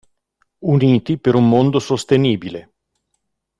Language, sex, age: Italian, male, 50-59